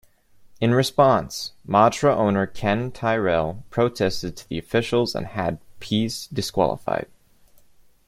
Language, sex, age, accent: English, male, 19-29, United States English